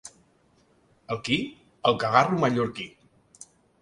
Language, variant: Catalan, Central